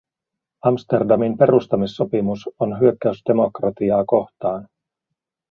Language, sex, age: Finnish, male, 40-49